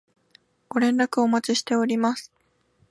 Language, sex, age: Japanese, female, 19-29